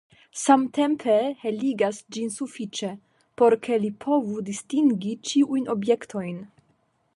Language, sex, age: Esperanto, female, 19-29